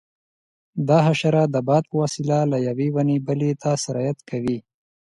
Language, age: Pashto, 19-29